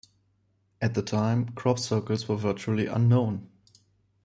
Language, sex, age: English, male, 19-29